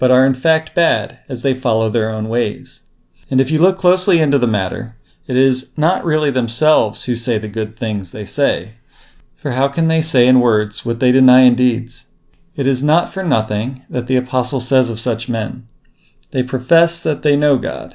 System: none